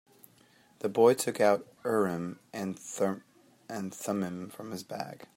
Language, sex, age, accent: English, male, 30-39, United States English